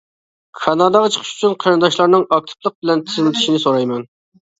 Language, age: Uyghur, 19-29